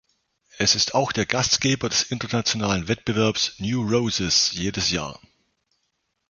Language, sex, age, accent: German, male, 40-49, Deutschland Deutsch